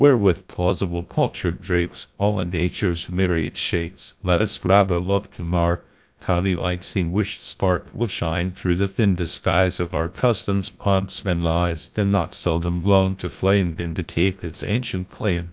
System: TTS, GlowTTS